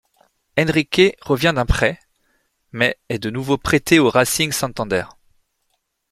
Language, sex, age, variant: French, male, 30-39, Français de métropole